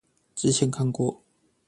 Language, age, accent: Chinese, 19-29, 出生地：彰化縣